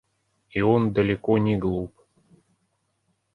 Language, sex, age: Russian, male, 30-39